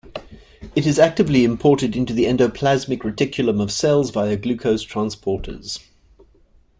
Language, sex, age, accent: English, male, 40-49, Southern African (South Africa, Zimbabwe, Namibia)